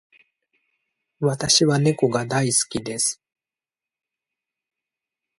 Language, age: Japanese, 19-29